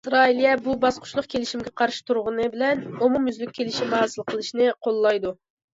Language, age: Uyghur, 30-39